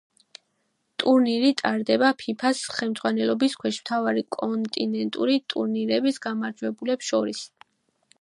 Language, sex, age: Georgian, female, 19-29